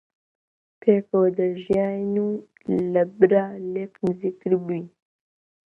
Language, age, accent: Central Kurdish, 19-29, سۆرانی